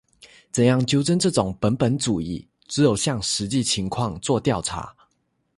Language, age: Chinese, 19-29